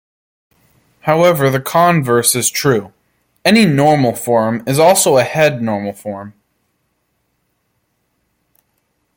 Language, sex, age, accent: English, male, under 19, United States English